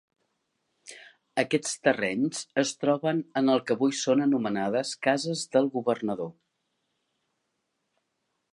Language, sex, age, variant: Catalan, female, 50-59, Central